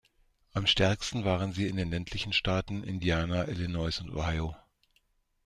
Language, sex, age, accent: German, male, 60-69, Deutschland Deutsch